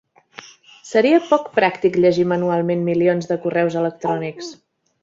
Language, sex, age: Catalan, female, 30-39